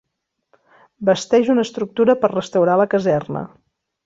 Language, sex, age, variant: Catalan, female, 40-49, Central